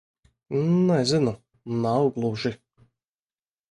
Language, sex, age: Latvian, male, 19-29